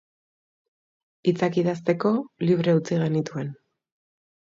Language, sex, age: Basque, female, 30-39